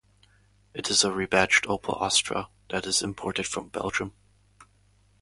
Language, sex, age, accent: English, male, 19-29, United States English